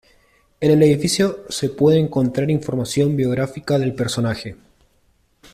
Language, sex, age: Spanish, male, 30-39